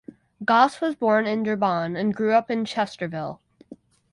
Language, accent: English, United States English